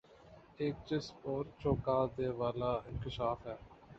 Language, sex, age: Urdu, male, 19-29